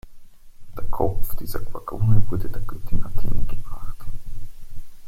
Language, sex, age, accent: German, male, 30-39, Österreichisches Deutsch